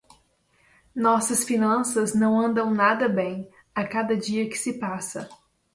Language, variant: Portuguese, Portuguese (Brasil)